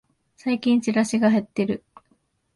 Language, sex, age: Japanese, female, 19-29